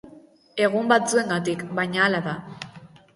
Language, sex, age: Basque, female, under 19